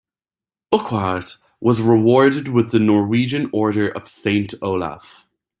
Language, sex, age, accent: English, male, 19-29, Irish English